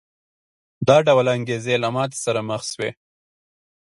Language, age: Pashto, 19-29